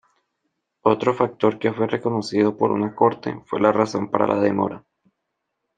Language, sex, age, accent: Spanish, male, 19-29, Andino-Pacífico: Colombia, Perú, Ecuador, oeste de Bolivia y Venezuela andina